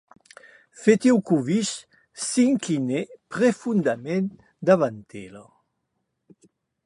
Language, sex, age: Occitan, male, 60-69